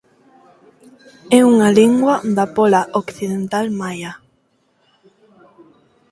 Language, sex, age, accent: Galician, female, 19-29, Oriental (común en zona oriental); Neofalante